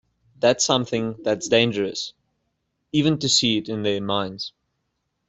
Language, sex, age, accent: English, male, 19-29, Southern African (South Africa, Zimbabwe, Namibia)